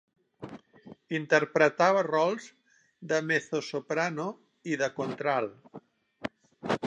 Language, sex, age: Catalan, female, 60-69